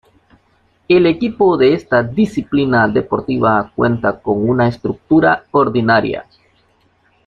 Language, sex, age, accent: Spanish, male, 30-39, América central